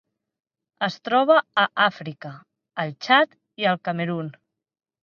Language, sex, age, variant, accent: Catalan, female, 30-39, Central, central